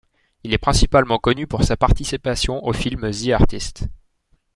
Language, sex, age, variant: French, male, 19-29, Français de métropole